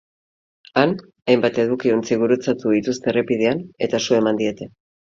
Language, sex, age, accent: Basque, female, 40-49, Mendebalekoa (Araba, Bizkaia, Gipuzkoako mendebaleko herri batzuk)